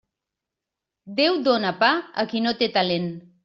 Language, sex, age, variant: Catalan, female, 50-59, Central